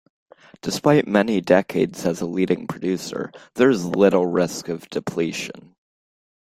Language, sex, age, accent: English, male, under 19, United States English